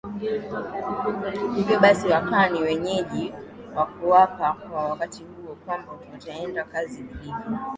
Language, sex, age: Swahili, female, 19-29